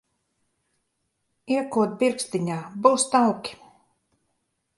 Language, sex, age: Latvian, female, 50-59